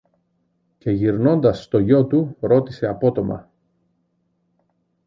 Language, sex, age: Greek, male, 40-49